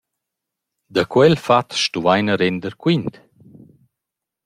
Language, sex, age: Romansh, male, 40-49